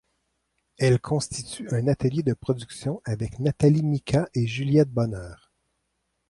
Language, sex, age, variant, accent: French, male, 40-49, Français d'Amérique du Nord, Français du Canada